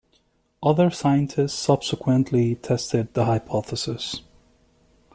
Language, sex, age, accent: English, male, 30-39, United States English